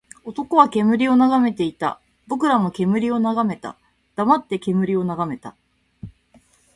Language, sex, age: Japanese, female, 30-39